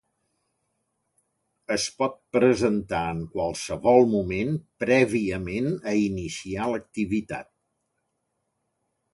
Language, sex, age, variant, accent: Catalan, male, 60-69, Central, central